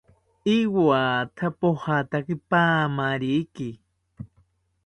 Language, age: South Ucayali Ashéninka, 30-39